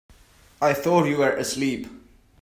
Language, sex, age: English, male, 19-29